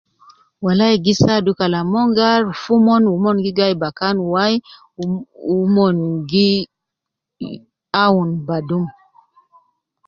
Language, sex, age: Nubi, female, 50-59